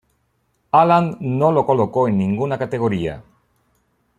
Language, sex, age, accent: Spanish, male, 40-49, España: Sur peninsular (Andalucia, Extremadura, Murcia)